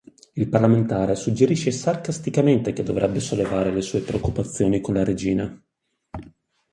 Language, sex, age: Italian, male, 40-49